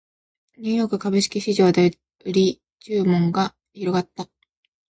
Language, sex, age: Japanese, female, 19-29